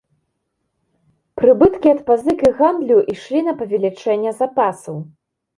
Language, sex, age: Belarusian, female, 19-29